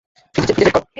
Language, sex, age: Bengali, male, under 19